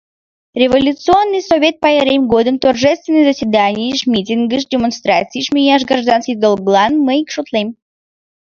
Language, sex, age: Mari, female, 19-29